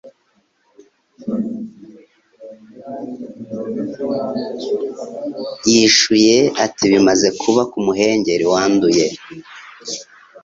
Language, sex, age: Kinyarwanda, male, 30-39